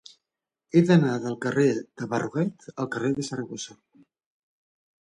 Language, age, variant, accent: Catalan, 30-39, Central, central